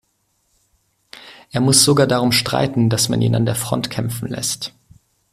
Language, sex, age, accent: German, male, 19-29, Deutschland Deutsch